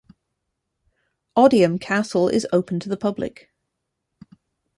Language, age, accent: English, 30-39, England English